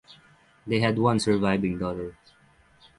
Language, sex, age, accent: English, male, 30-39, United States English; Filipino